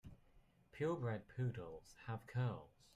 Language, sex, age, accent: English, male, under 19, England English